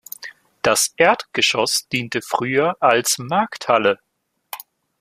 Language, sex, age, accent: German, male, 19-29, Deutschland Deutsch